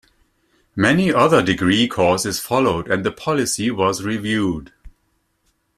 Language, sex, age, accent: English, male, 50-59, Canadian English